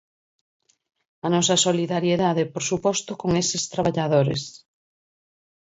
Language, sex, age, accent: Galician, female, 50-59, Normativo (estándar)